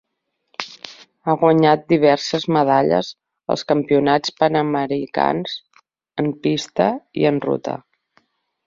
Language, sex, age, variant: Catalan, female, 40-49, Central